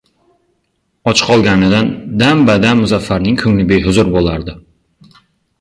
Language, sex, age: Uzbek, male, 19-29